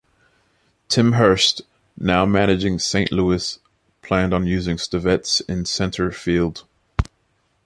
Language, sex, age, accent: English, male, 30-39, United States English